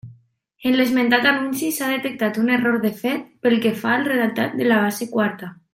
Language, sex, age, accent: Catalan, female, 19-29, valencià